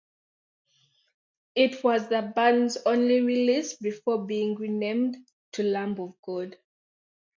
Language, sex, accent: English, female, Ugandan english